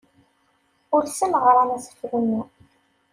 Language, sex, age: Kabyle, female, 19-29